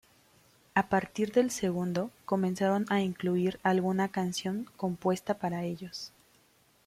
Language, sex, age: Spanish, female, 19-29